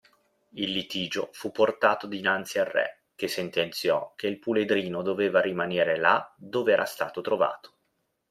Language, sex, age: Italian, male, 30-39